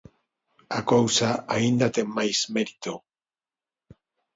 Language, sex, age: Galician, male, 50-59